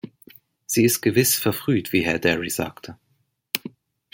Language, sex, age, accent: German, male, 19-29, Schweizerdeutsch